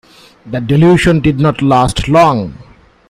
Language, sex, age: English, male, 40-49